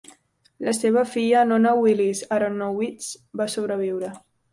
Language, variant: Catalan, Central